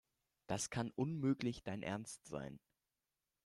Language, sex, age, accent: German, male, under 19, Deutschland Deutsch